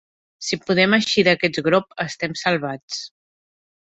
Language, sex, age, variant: Catalan, female, 40-49, Central